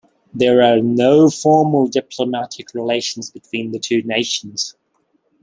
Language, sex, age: English, male, 19-29